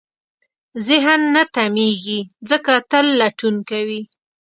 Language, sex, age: Pashto, female, 19-29